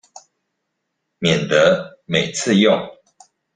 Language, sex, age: Chinese, male, 40-49